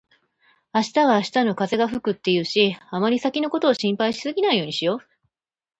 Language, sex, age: Japanese, female, 40-49